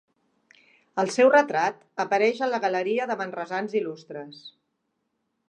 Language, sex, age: Catalan, female, 50-59